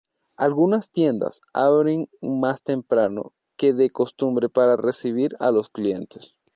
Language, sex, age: Spanish, male, 19-29